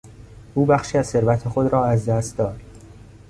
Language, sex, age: Persian, male, 19-29